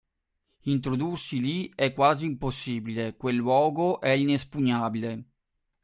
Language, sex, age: Italian, male, 40-49